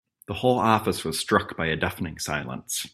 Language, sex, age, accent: English, male, 19-29, United States English